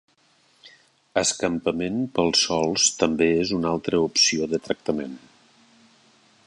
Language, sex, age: Catalan, male, 50-59